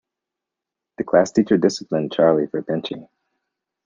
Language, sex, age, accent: English, male, 30-39, United States English